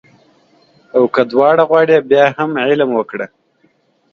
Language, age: Pashto, 30-39